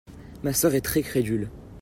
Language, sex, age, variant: French, male, under 19, Français de métropole